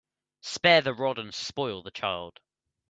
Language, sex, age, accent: English, male, under 19, England English